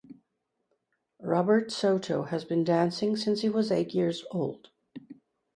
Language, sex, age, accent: English, female, 60-69, Canadian English